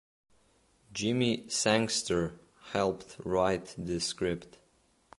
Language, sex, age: English, male, under 19